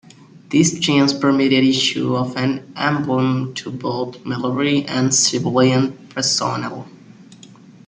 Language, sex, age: English, male, 19-29